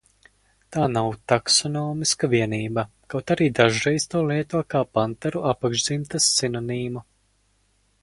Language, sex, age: Latvian, male, under 19